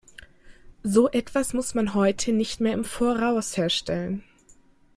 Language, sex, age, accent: German, female, 19-29, Deutschland Deutsch